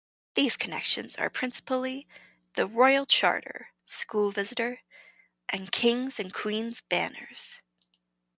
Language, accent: English, United States English; Canadian English